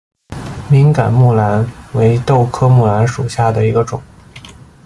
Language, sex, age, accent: Chinese, male, 19-29, 出生地：北京市